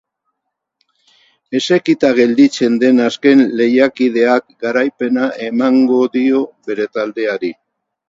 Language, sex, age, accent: Basque, male, 70-79, Mendebalekoa (Araba, Bizkaia, Gipuzkoako mendebaleko herri batzuk)